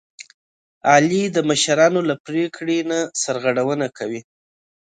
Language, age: Pashto, 30-39